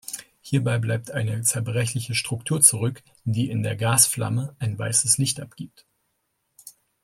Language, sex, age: German, male, 30-39